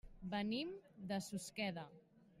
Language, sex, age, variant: Catalan, female, 40-49, Central